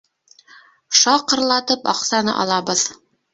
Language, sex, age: Bashkir, female, 30-39